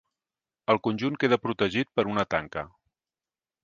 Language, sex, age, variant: Catalan, male, 50-59, Central